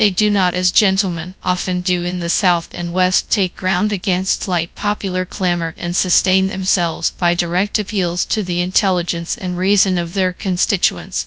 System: TTS, GradTTS